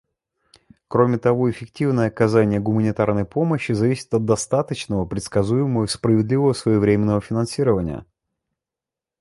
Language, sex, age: Russian, male, 30-39